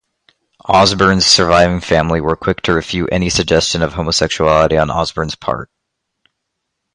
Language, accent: English, United States English